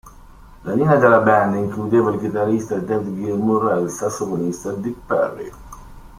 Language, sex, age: Italian, male, 40-49